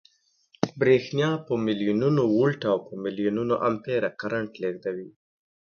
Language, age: Pashto, 19-29